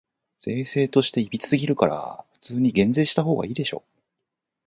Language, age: Japanese, 40-49